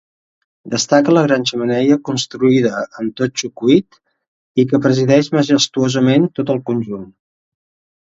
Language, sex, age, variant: Catalan, male, 50-59, Central